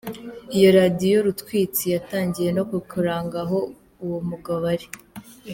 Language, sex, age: Kinyarwanda, female, under 19